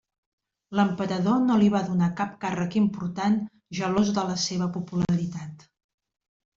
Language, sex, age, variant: Catalan, female, 50-59, Central